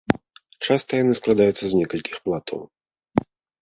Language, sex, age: Belarusian, male, 30-39